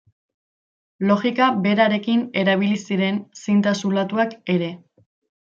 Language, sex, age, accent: Basque, female, 19-29, Mendebalekoa (Araba, Bizkaia, Gipuzkoako mendebaleko herri batzuk)